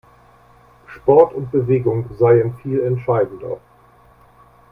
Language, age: German, 60-69